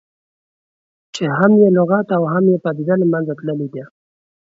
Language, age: Pashto, 19-29